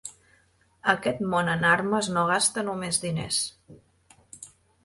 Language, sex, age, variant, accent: Catalan, female, 30-39, Central, nord-oriental; Empordanès